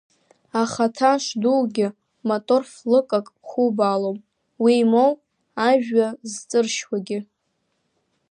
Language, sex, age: Abkhazian, female, under 19